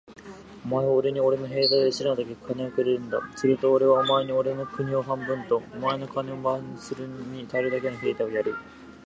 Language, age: Japanese, 19-29